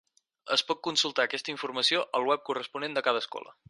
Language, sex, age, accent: Catalan, male, 19-29, Garrotxi